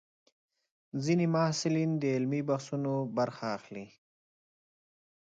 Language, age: Pashto, 30-39